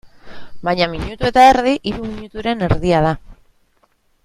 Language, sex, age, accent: Basque, female, 30-39, Mendebalekoa (Araba, Bizkaia, Gipuzkoako mendebaleko herri batzuk)